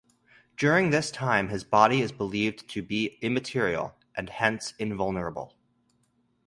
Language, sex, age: English, male, 19-29